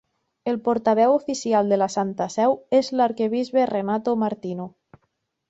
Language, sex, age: Catalan, female, 30-39